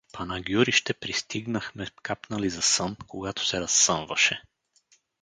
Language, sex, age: Bulgarian, male, 30-39